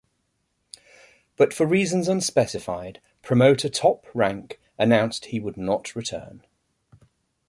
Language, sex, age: English, male, 40-49